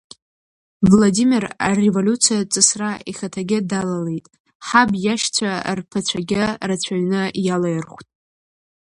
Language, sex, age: Abkhazian, female, under 19